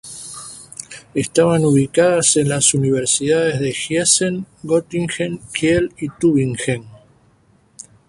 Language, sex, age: Spanish, male, 70-79